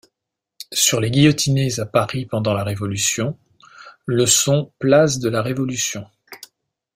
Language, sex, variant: French, male, Français de métropole